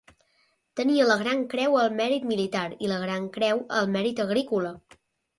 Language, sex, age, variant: Catalan, male, under 19, Central